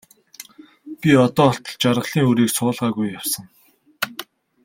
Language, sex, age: Mongolian, male, 19-29